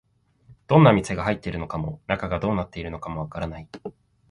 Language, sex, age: Japanese, male, 19-29